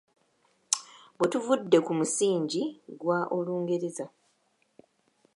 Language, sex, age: Ganda, female, 30-39